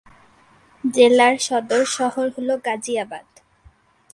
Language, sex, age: Bengali, female, under 19